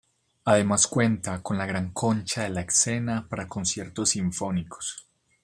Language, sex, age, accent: Spanish, male, 19-29, Caribe: Cuba, Venezuela, Puerto Rico, República Dominicana, Panamá, Colombia caribeña, México caribeño, Costa del golfo de México